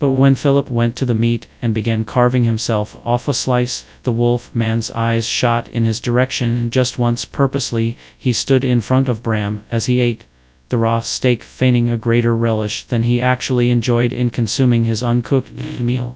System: TTS, FastPitch